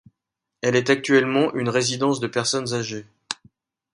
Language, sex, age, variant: French, male, 50-59, Français de métropole